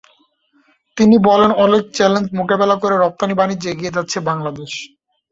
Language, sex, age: Bengali, male, 19-29